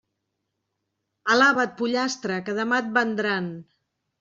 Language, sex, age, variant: Catalan, male, 50-59, Central